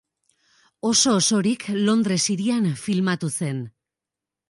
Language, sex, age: Basque, female, 30-39